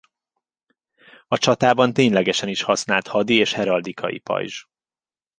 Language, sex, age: Hungarian, male, 30-39